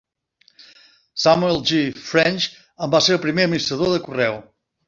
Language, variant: Catalan, Septentrional